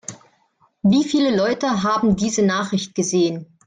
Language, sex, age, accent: German, female, 40-49, Deutschland Deutsch